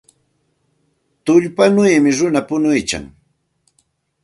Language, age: Santa Ana de Tusi Pasco Quechua, 40-49